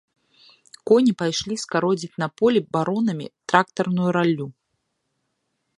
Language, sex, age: Belarusian, female, 30-39